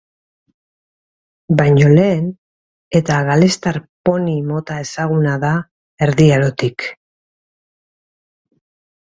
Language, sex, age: Basque, female, 50-59